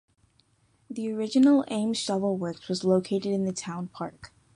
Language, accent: English, United States English